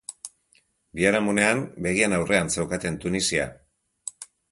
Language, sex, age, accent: Basque, male, 40-49, Mendebalekoa (Araba, Bizkaia, Gipuzkoako mendebaleko herri batzuk)